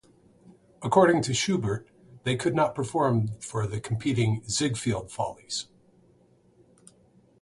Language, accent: English, United States English